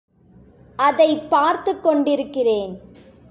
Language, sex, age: Tamil, female, under 19